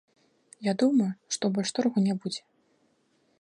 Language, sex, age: Belarusian, female, 30-39